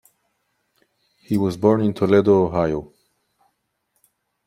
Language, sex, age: English, male, 30-39